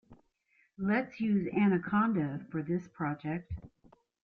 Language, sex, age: English, female, 50-59